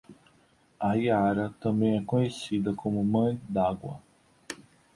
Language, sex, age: Portuguese, male, 30-39